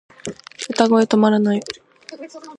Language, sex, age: Japanese, female, 19-29